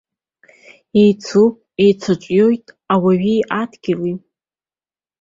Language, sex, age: Abkhazian, female, 30-39